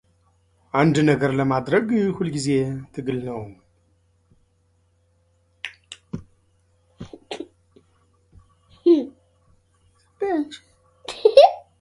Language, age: Amharic, 30-39